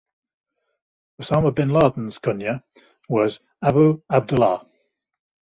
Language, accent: English, England English